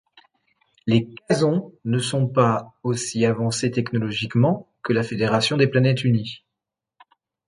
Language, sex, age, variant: French, male, 50-59, Français de métropole